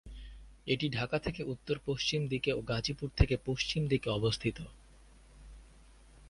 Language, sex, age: Bengali, male, 19-29